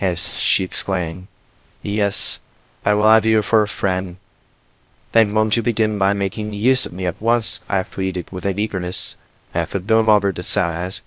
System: TTS, VITS